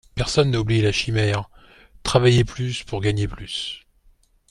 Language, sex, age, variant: French, male, 50-59, Français de métropole